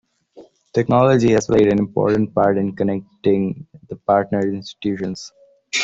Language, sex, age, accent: English, male, 19-29, India and South Asia (India, Pakistan, Sri Lanka)